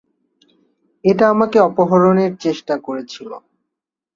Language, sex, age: Bengali, male, 19-29